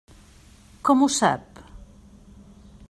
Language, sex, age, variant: Catalan, female, 60-69, Central